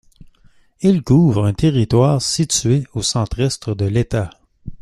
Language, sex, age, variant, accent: French, male, 19-29, Français d'Amérique du Nord, Français du Canada